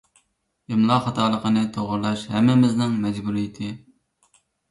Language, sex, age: Uyghur, female, 19-29